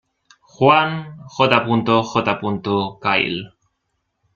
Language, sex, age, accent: Spanish, male, 19-29, España: Centro-Sur peninsular (Madrid, Toledo, Castilla-La Mancha)